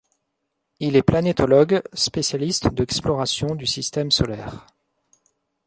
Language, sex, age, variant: French, male, 40-49, Français de métropole